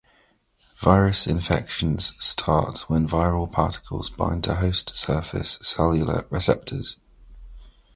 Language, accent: English, England English